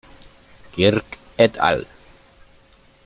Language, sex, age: Spanish, male, under 19